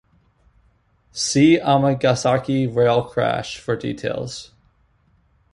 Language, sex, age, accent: English, male, 19-29, United States English